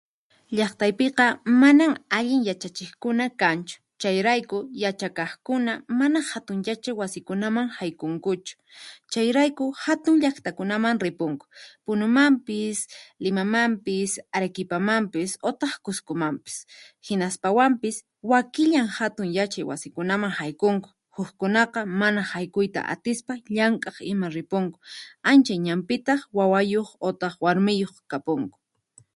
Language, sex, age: Puno Quechua, female, 19-29